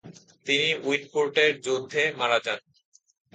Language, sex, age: Bengali, male, 19-29